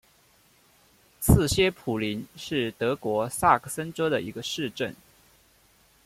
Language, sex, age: Chinese, male, 19-29